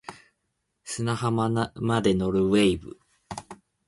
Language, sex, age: Japanese, male, 19-29